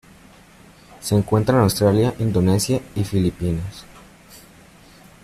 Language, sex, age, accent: Spanish, male, under 19, Andino-Pacífico: Colombia, Perú, Ecuador, oeste de Bolivia y Venezuela andina